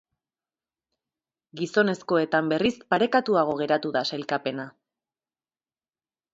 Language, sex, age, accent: Basque, female, 30-39, Erdialdekoa edo Nafarra (Gipuzkoa, Nafarroa)